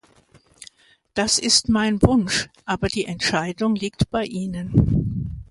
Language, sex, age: German, female, 70-79